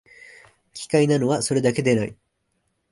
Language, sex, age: Japanese, male, 19-29